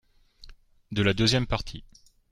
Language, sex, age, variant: French, male, 40-49, Français de métropole